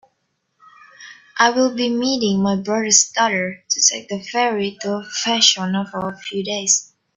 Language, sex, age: English, female, under 19